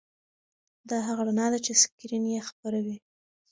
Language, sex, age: Pashto, female, 19-29